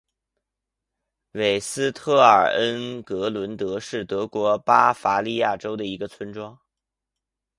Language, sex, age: Chinese, male, 19-29